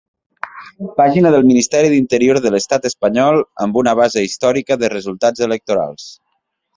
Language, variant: Catalan, Nord-Occidental